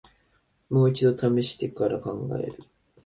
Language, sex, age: Japanese, male, 19-29